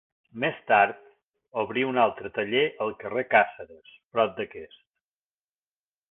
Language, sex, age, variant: Catalan, male, 50-59, Balear